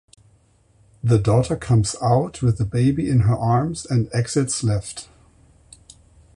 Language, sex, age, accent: English, male, 60-69, United States English